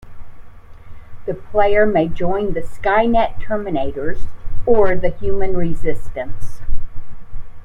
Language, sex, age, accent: English, female, 70-79, United States English